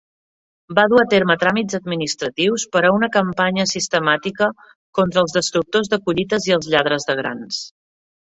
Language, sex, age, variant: Catalan, female, 40-49, Septentrional